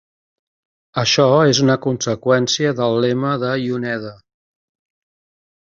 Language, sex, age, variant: Catalan, male, 60-69, Central